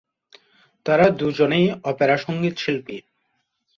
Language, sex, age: Bengali, male, 19-29